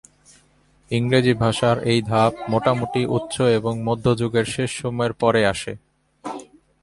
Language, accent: Bengali, Bengali